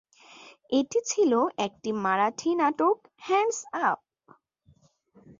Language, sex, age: Bengali, female, under 19